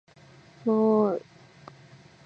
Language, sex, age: Japanese, female, 19-29